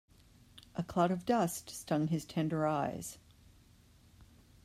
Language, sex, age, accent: English, female, 50-59, United States English